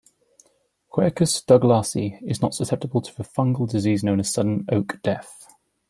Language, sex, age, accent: English, male, 19-29, England English